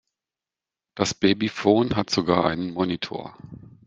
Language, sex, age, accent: German, male, 50-59, Deutschland Deutsch